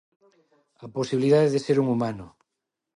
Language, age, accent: Galician, 40-49, Neofalante